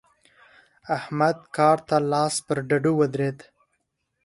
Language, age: Pashto, under 19